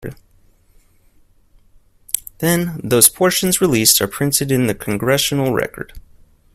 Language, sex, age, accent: English, male, 19-29, United States English